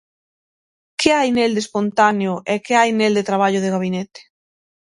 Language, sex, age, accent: Galician, female, 19-29, Oriental (común en zona oriental); Normativo (estándar)